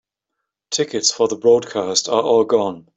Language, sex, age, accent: English, male, 50-59, United States English